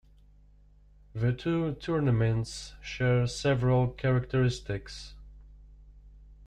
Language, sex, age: English, male, 19-29